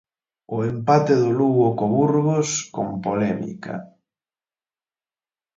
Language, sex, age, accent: Galician, male, 30-39, Central (gheada)